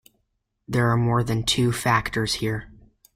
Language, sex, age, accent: English, male, under 19, United States English